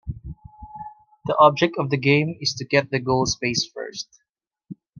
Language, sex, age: English, male, 19-29